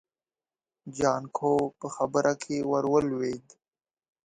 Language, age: Pashto, under 19